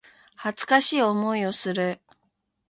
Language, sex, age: Japanese, female, 40-49